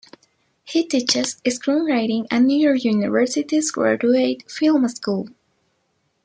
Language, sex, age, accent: English, female, 19-29, United States English